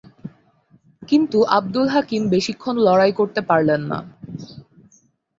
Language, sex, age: Bengali, female, 19-29